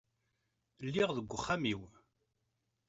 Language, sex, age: Kabyle, male, 40-49